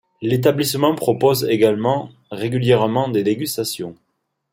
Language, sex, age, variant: French, male, 19-29, Français de métropole